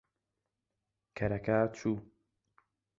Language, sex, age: Central Kurdish, male, under 19